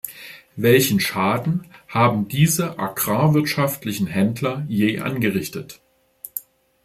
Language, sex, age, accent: German, male, 40-49, Deutschland Deutsch